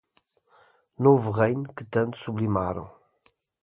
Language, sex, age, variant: Portuguese, male, 50-59, Portuguese (Portugal)